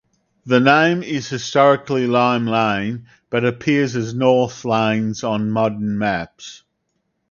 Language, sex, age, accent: English, male, 50-59, Australian English